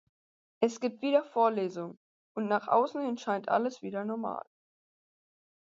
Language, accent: German, Deutschland Deutsch